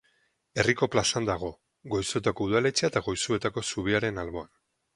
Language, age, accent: Basque, 40-49, Mendebalekoa (Araba, Bizkaia, Gipuzkoako mendebaleko herri batzuk)